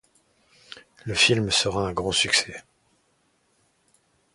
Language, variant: French, Français de métropole